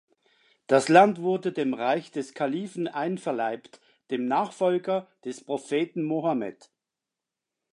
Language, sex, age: German, male, 50-59